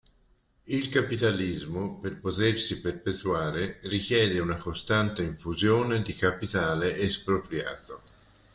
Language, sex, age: Italian, male, 60-69